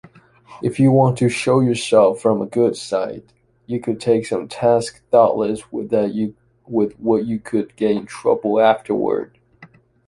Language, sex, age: English, male, 19-29